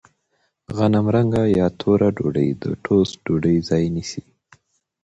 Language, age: Pashto, 30-39